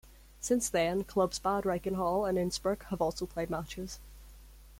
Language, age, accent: English, 19-29, Irish English